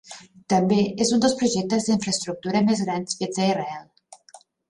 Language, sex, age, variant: Catalan, female, 30-39, Central